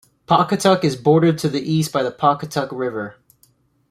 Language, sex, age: English, male, 19-29